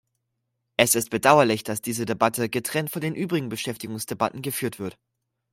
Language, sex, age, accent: German, male, under 19, Deutschland Deutsch